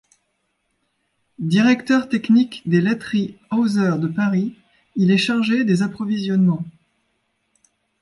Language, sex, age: French, female, 30-39